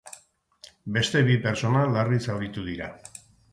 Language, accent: Basque, Erdialdekoa edo Nafarra (Gipuzkoa, Nafarroa)